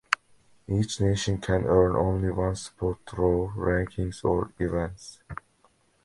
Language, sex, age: English, male, 19-29